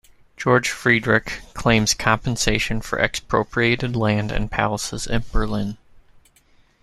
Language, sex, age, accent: English, male, 30-39, United States English